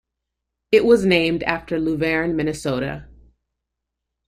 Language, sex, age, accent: English, female, 30-39, United States English